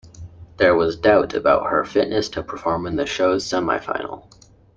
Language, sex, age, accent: English, male, 19-29, Canadian English